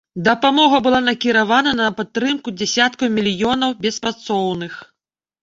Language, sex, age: Belarusian, female, 40-49